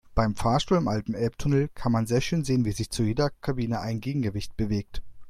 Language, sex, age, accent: German, male, 30-39, Deutschland Deutsch